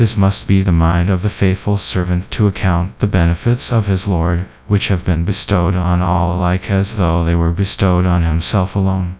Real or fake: fake